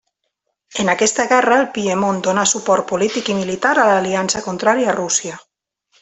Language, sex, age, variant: Catalan, female, 30-39, Nord-Occidental